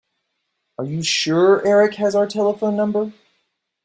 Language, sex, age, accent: English, male, 40-49, United States English